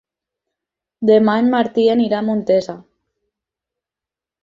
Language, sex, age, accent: Catalan, female, 19-29, valencià